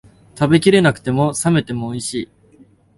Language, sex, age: Japanese, male, 19-29